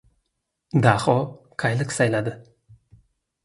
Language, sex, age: Uzbek, male, 19-29